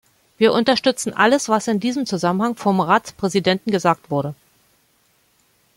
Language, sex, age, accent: German, female, 50-59, Deutschland Deutsch